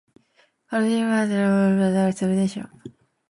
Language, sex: English, female